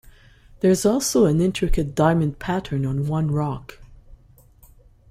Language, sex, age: English, female, 50-59